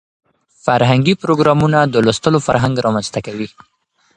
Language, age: Pashto, 19-29